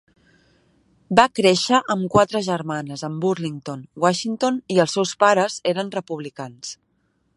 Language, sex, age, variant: Catalan, female, 19-29, Central